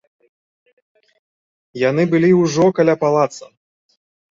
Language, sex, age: Belarusian, male, 30-39